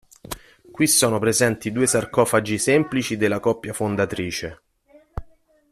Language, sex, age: Italian, male, 40-49